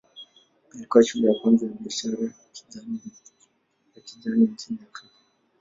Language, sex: Swahili, male